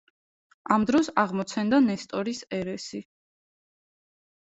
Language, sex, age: Georgian, female, 19-29